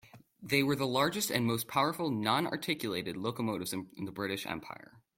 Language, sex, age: English, male, under 19